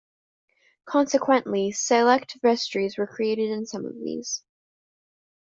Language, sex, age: English, female, under 19